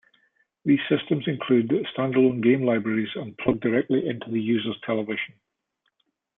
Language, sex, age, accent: English, male, 50-59, Scottish English